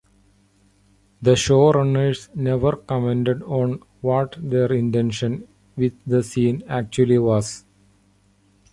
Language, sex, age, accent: English, male, 40-49, India and South Asia (India, Pakistan, Sri Lanka)